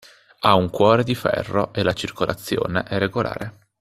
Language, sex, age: Italian, male, 19-29